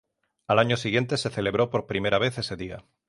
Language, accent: Spanish, España: Centro-Sur peninsular (Madrid, Toledo, Castilla-La Mancha); España: Sur peninsular (Andalucia, Extremadura, Murcia)